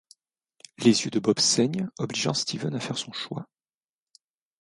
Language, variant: French, Français de métropole